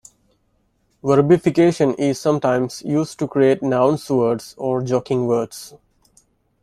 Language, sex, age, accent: English, male, 30-39, India and South Asia (India, Pakistan, Sri Lanka)